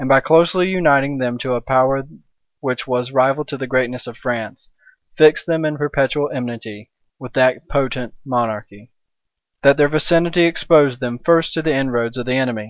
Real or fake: real